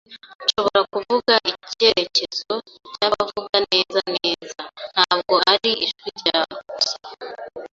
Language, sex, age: Kinyarwanda, female, 19-29